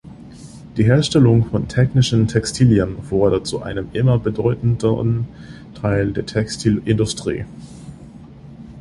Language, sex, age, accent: German, male, 19-29, Amerikanisches Deutsch